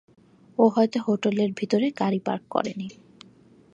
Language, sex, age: Bengali, female, 19-29